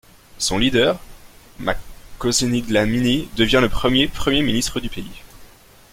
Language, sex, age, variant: French, male, 19-29, Français de métropole